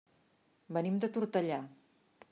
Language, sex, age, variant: Catalan, female, 50-59, Central